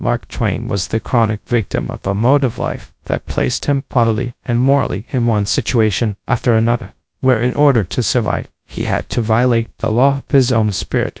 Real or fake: fake